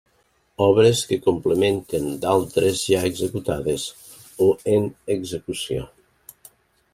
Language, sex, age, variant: Catalan, male, 19-29, Nord-Occidental